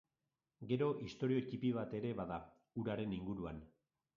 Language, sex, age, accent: Basque, male, 40-49, Mendebalekoa (Araba, Bizkaia, Gipuzkoako mendebaleko herri batzuk)